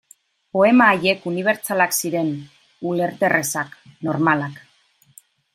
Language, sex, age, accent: Basque, female, 40-49, Mendebalekoa (Araba, Bizkaia, Gipuzkoako mendebaleko herri batzuk)